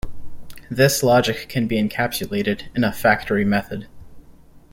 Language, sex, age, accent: English, male, 19-29, United States English